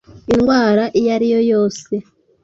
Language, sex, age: Kinyarwanda, female, 19-29